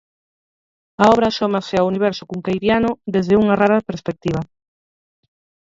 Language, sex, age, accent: Galician, female, 30-39, Central (gheada)